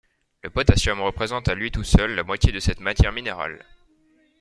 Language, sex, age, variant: French, male, 19-29, Français de métropole